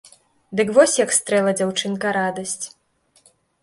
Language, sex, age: Belarusian, female, 19-29